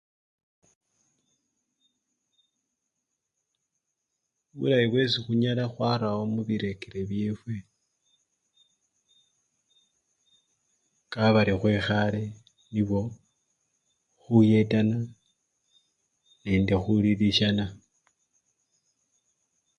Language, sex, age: Luyia, male, 19-29